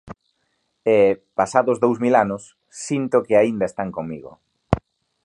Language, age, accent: Galician, 30-39, Normativo (estándar)